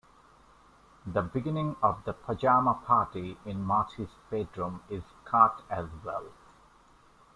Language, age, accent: English, 19-29, United States English